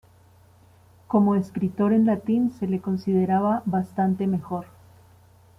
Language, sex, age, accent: Spanish, female, 40-49, Andino-Pacífico: Colombia, Perú, Ecuador, oeste de Bolivia y Venezuela andina